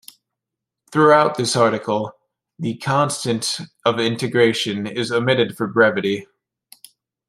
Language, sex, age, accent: English, male, 19-29, United States English